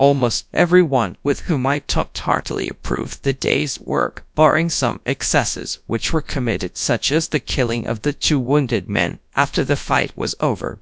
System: TTS, GradTTS